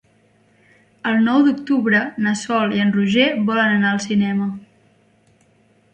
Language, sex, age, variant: Catalan, female, 19-29, Central